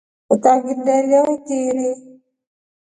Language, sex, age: Rombo, female, 40-49